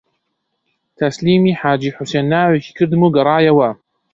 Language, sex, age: Central Kurdish, male, 19-29